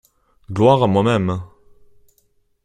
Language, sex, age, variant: French, male, 19-29, Français de métropole